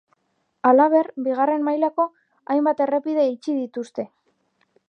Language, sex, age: Basque, female, 19-29